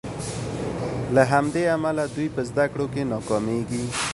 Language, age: Pashto, 19-29